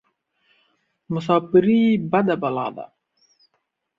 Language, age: Pashto, under 19